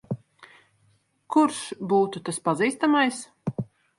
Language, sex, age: Latvian, female, 30-39